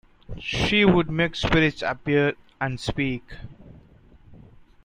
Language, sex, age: English, male, 19-29